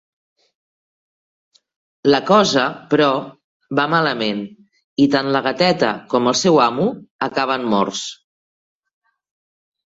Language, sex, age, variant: Catalan, female, 40-49, Central